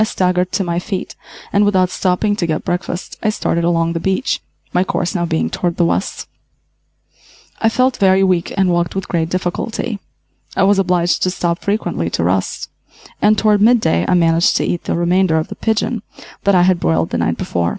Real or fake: real